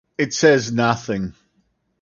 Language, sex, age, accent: English, male, 50-59, Australian English